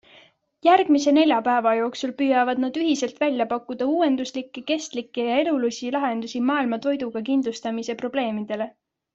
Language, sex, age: Estonian, female, 19-29